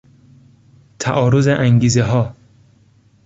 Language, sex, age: Persian, male, 19-29